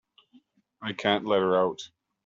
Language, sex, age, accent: English, male, 30-39, Canadian English